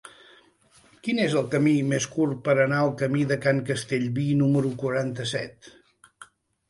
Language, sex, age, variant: Catalan, male, 60-69, Central